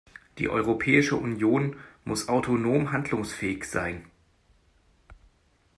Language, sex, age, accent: German, male, 40-49, Deutschland Deutsch